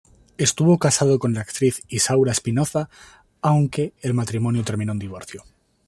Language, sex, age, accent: Spanish, male, 19-29, España: Centro-Sur peninsular (Madrid, Toledo, Castilla-La Mancha)